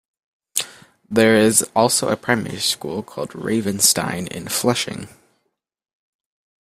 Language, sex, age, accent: English, male, 19-29, United States English